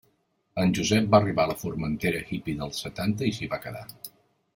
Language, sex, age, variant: Catalan, male, 50-59, Central